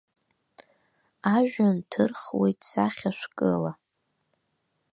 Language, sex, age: Abkhazian, female, under 19